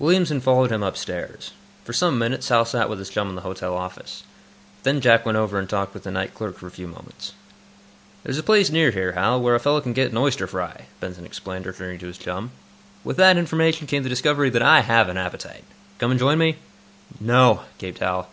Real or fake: real